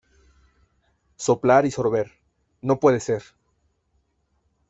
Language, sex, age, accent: Spanish, male, 19-29, México